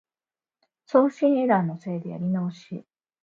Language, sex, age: Japanese, female, 30-39